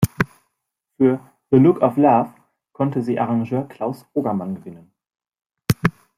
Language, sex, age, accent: German, male, 19-29, Deutschland Deutsch